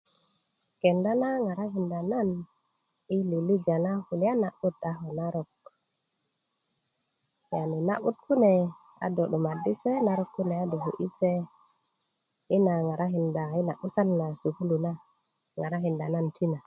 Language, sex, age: Kuku, female, 19-29